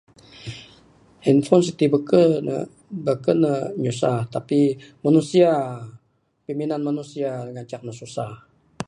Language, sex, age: Bukar-Sadung Bidayuh, male, 60-69